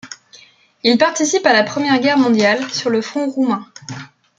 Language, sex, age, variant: French, female, 19-29, Français de métropole